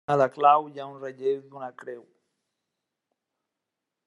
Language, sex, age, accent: Catalan, male, 50-59, valencià